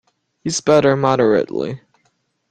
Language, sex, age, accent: English, male, under 19, United States English